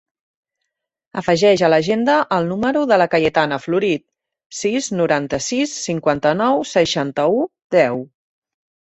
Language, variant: Catalan, Central